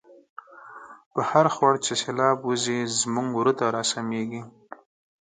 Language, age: Pashto, 30-39